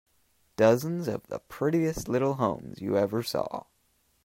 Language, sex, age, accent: English, male, under 19, United States English